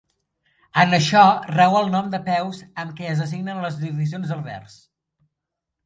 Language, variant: Catalan, Central